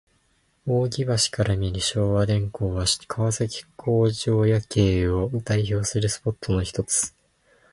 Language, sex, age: Japanese, male, 19-29